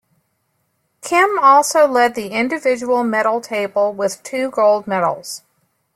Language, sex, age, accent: English, female, 50-59, United States English